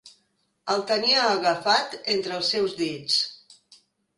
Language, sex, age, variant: Catalan, female, 60-69, Central